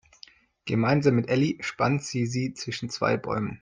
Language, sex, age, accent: German, male, 19-29, Deutschland Deutsch